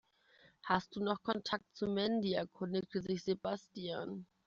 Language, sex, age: German, female, 19-29